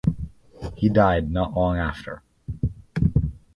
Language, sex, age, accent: English, male, 19-29, Canadian English